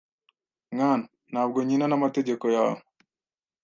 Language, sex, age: Kinyarwanda, male, 19-29